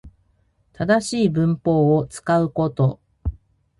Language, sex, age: Japanese, female, 40-49